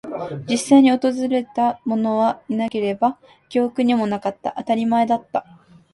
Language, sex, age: Japanese, female, under 19